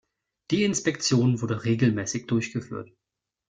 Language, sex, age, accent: German, male, 30-39, Deutschland Deutsch